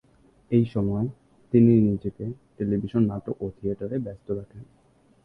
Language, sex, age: Bengali, male, under 19